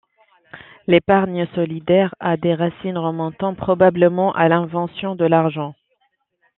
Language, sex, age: French, female, 19-29